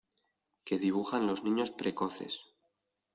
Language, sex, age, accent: Spanish, male, 19-29, España: Norte peninsular (Asturias, Castilla y León, Cantabria, País Vasco, Navarra, Aragón, La Rioja, Guadalajara, Cuenca)